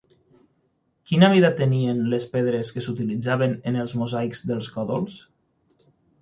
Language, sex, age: Catalan, male, 30-39